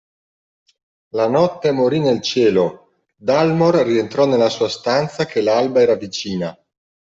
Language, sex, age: Italian, male, 50-59